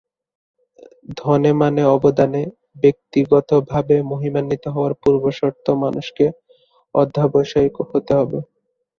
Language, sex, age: Bengali, male, 19-29